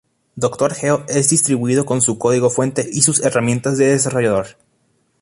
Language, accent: Spanish, México